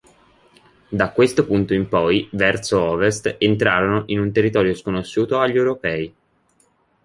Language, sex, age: Italian, male, under 19